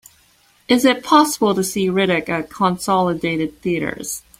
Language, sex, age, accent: English, female, 19-29, Canadian English